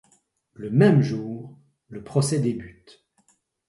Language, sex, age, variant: French, male, 60-69, Français de métropole